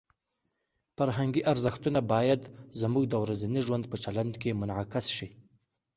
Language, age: Pashto, under 19